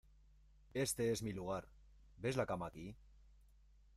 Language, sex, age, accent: Spanish, male, 40-49, España: Norte peninsular (Asturias, Castilla y León, Cantabria, País Vasco, Navarra, Aragón, La Rioja, Guadalajara, Cuenca)